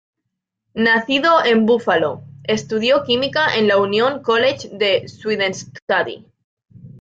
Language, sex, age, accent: Spanish, female, 19-29, España: Norte peninsular (Asturias, Castilla y León, Cantabria, País Vasco, Navarra, Aragón, La Rioja, Guadalajara, Cuenca)